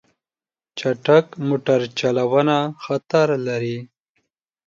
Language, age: Pashto, 19-29